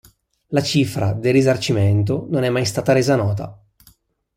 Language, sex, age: Italian, male, 19-29